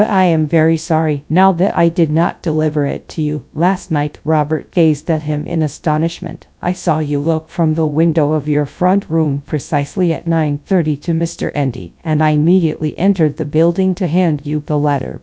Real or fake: fake